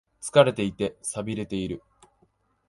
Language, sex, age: Japanese, male, 19-29